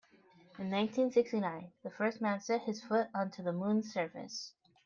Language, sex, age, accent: English, female, under 19, United States English